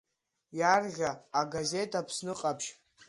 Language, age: Abkhazian, under 19